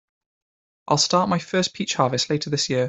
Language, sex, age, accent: English, male, 19-29, Welsh English